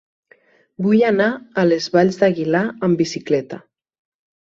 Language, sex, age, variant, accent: Catalan, female, 19-29, Nord-Occidental, Lleidatà